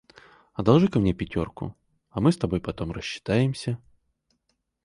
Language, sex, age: Russian, male, 30-39